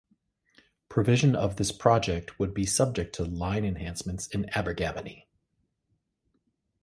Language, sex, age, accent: English, male, 50-59, United States English